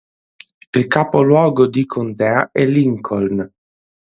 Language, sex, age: Italian, male, 19-29